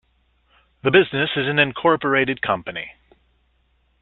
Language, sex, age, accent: English, male, 40-49, United States English